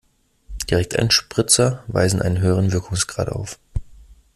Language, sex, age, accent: German, male, 30-39, Deutschland Deutsch